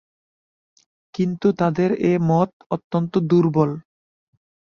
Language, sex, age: Bengali, male, 19-29